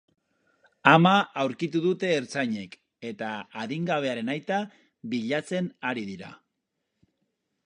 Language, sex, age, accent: Basque, male, 30-39, Mendebalekoa (Araba, Bizkaia, Gipuzkoako mendebaleko herri batzuk)